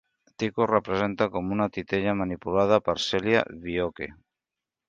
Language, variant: Catalan, Central